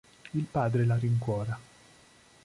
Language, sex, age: Italian, male, 30-39